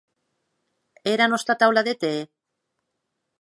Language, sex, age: Occitan, female, 50-59